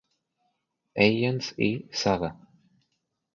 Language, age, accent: Spanish, 19-29, España: Islas Canarias